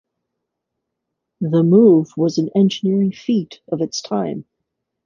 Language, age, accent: English, 40-49, United States English